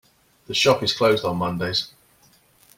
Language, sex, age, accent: English, male, 40-49, England English